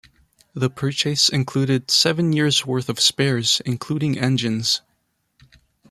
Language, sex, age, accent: English, male, 19-29, United States English